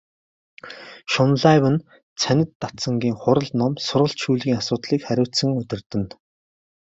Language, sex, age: Mongolian, male, 30-39